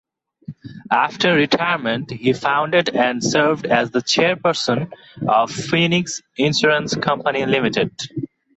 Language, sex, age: English, male, 19-29